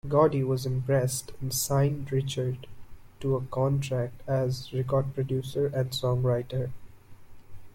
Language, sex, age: English, male, 19-29